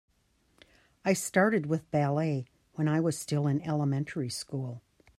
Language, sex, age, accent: English, female, 60-69, United States English